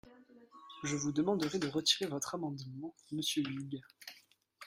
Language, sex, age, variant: French, male, 19-29, Français de métropole